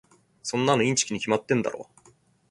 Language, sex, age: Japanese, male, 30-39